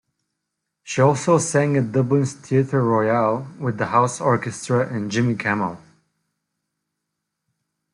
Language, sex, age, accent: English, male, 19-29, United States English